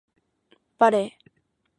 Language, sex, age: Japanese, female, 19-29